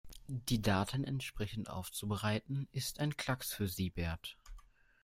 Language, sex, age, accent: German, male, under 19, Deutschland Deutsch